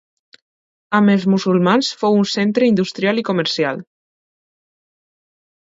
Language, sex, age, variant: Catalan, female, under 19, Alacantí